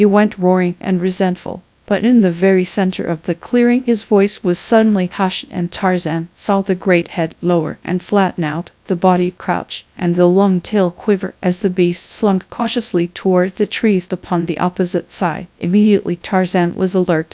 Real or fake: fake